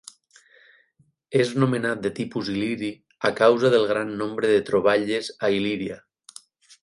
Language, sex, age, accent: Catalan, male, 30-39, valencià; valencià meridional